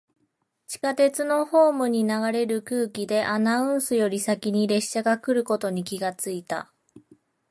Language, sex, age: Japanese, female, 19-29